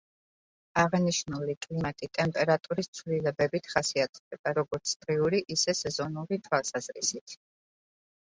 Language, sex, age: Georgian, female, 30-39